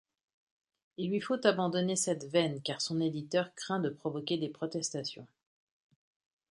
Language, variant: French, Français de métropole